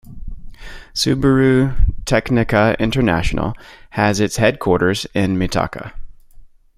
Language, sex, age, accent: English, male, 30-39, United States English